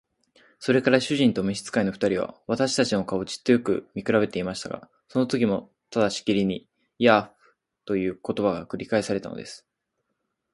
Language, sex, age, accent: Japanese, male, 19-29, 標準